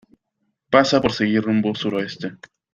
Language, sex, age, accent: Spanish, male, 19-29, Andino-Pacífico: Colombia, Perú, Ecuador, oeste de Bolivia y Venezuela andina